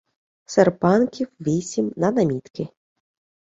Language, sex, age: Ukrainian, female, 19-29